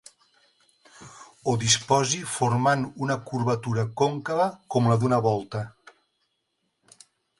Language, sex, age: Catalan, male, 60-69